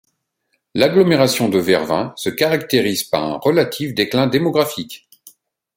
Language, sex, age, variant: French, male, 40-49, Français de métropole